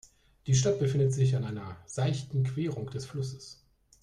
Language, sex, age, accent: German, male, 30-39, Deutschland Deutsch